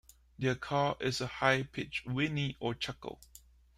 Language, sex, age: English, male, 30-39